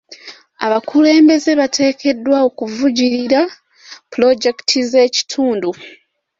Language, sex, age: Ganda, female, 19-29